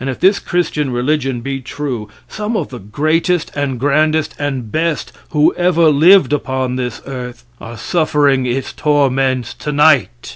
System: none